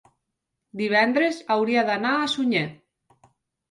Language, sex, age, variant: Catalan, female, 40-49, Nord-Occidental